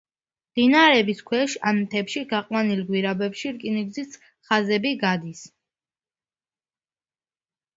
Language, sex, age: Georgian, female, under 19